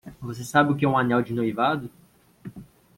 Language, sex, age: Portuguese, male, 19-29